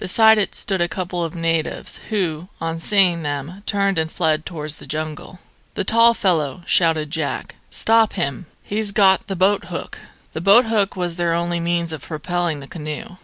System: none